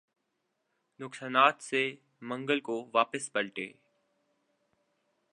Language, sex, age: Urdu, male, 19-29